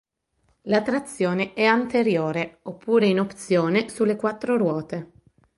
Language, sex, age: Italian, female, 30-39